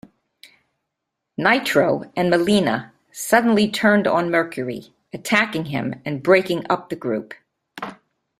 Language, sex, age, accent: English, female, 70-79, United States English